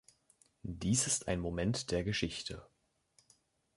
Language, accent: German, Deutschland Deutsch